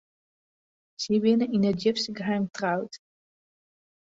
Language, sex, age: Western Frisian, female, under 19